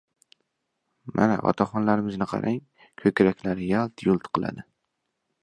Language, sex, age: Uzbek, male, 19-29